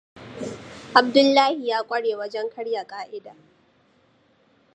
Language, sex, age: Hausa, female, 19-29